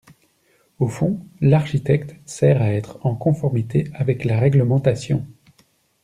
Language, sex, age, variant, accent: French, male, 30-39, Français d'Europe, Français de Belgique